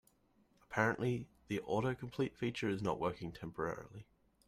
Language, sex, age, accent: English, male, 19-29, Australian English